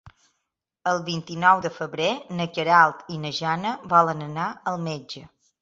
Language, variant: Catalan, Balear